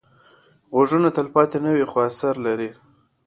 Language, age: Pashto, 19-29